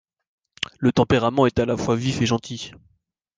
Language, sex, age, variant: French, male, 19-29, Français de métropole